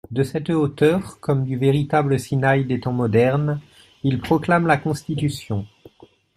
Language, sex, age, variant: French, male, 19-29, Français de métropole